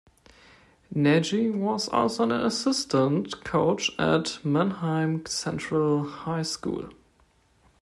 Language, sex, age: English, male, 19-29